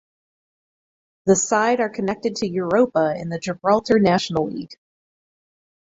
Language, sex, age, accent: English, female, 40-49, United States English